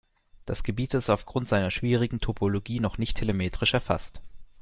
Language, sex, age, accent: German, male, 19-29, Deutschland Deutsch